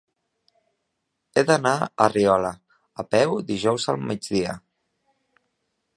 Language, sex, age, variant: Catalan, male, 40-49, Central